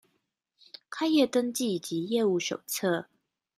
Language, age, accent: Chinese, 19-29, 出生地：臺北市